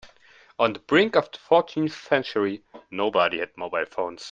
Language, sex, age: English, male, 19-29